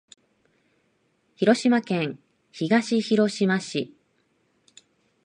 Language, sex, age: Japanese, female, 30-39